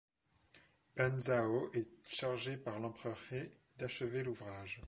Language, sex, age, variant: French, male, 19-29, Français de métropole